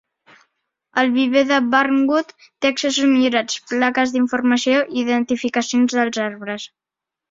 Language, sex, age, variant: Catalan, male, under 19, Central